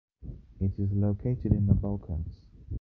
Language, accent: English, England English